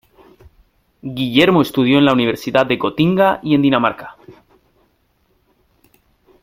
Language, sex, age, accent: Spanish, male, 30-39, España: Norte peninsular (Asturias, Castilla y León, Cantabria, País Vasco, Navarra, Aragón, La Rioja, Guadalajara, Cuenca)